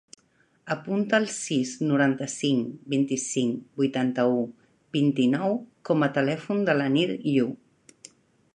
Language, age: Catalan, 50-59